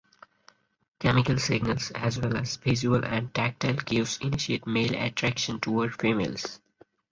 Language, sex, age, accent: English, male, 19-29, India and South Asia (India, Pakistan, Sri Lanka)